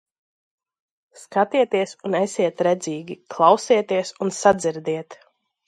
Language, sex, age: Latvian, female, 19-29